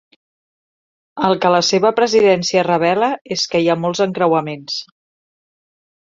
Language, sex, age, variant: Catalan, female, 40-49, Central